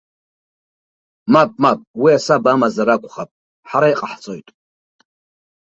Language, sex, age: Abkhazian, male, 50-59